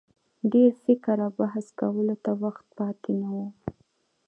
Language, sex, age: Pashto, female, 19-29